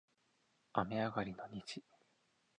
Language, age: Japanese, 19-29